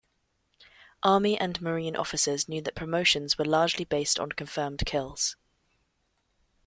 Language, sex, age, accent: English, female, 19-29, England English